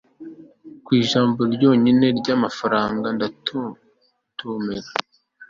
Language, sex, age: Kinyarwanda, male, 19-29